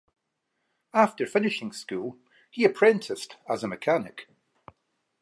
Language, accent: English, Scottish English